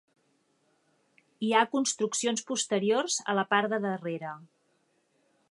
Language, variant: Catalan, Septentrional